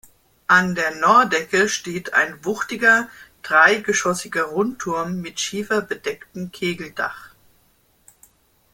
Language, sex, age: German, male, 50-59